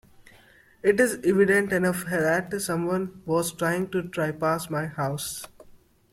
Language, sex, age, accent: English, male, under 19, India and South Asia (India, Pakistan, Sri Lanka)